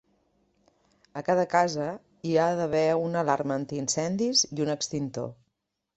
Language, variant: Catalan, Central